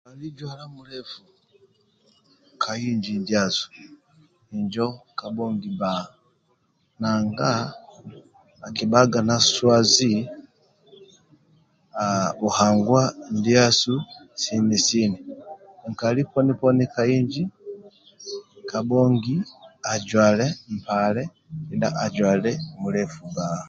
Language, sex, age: Amba (Uganda), male, 50-59